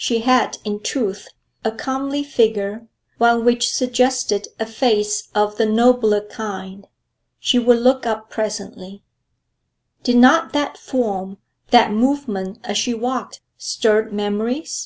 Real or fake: real